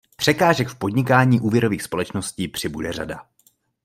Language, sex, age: Czech, male, 19-29